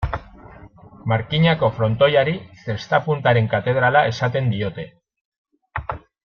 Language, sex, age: Basque, male, 30-39